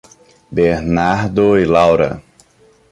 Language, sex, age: Portuguese, male, 30-39